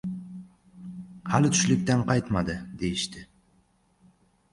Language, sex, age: Uzbek, male, 19-29